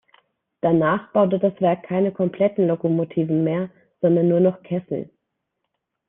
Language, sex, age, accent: German, female, 30-39, Deutschland Deutsch